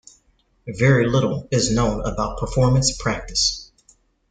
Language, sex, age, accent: English, male, 40-49, United States English